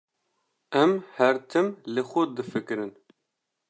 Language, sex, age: Kurdish, male, under 19